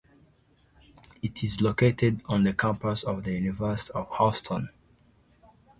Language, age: English, 19-29